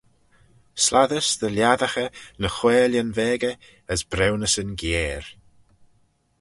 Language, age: Manx, 40-49